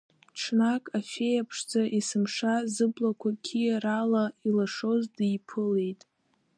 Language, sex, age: Abkhazian, female, under 19